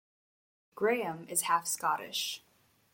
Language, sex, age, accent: English, female, 19-29, United States English